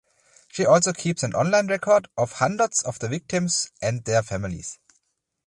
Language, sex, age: English, male, 30-39